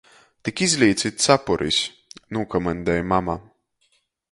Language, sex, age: Latgalian, male, 19-29